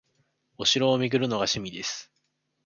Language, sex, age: Japanese, male, 19-29